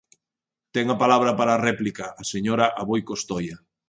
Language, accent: Galician, Central (gheada)